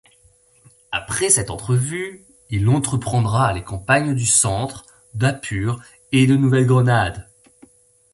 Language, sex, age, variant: French, female, 19-29, Français de métropole